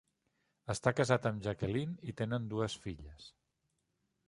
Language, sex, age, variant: Catalan, male, 50-59, Central